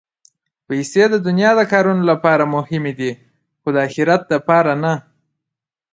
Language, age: Pashto, 19-29